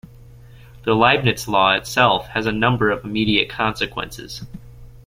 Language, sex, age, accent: English, male, 19-29, United States English